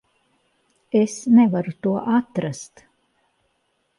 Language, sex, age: Latvian, female, 60-69